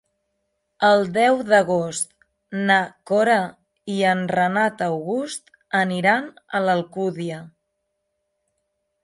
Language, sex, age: Catalan, female, 30-39